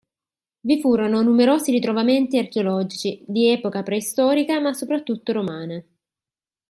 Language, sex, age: Italian, female, 19-29